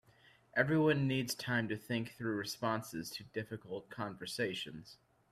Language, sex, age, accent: English, male, 19-29, United States English